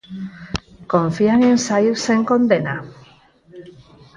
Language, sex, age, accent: Galician, female, 40-49, Normativo (estándar)